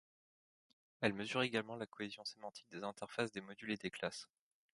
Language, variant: French, Français de métropole